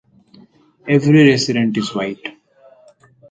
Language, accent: English, India and South Asia (India, Pakistan, Sri Lanka)